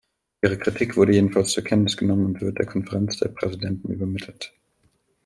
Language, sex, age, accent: German, male, 19-29, Deutschland Deutsch